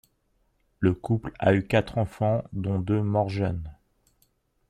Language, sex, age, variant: French, male, 40-49, Français de métropole